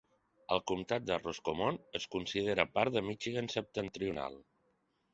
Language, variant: Catalan, Central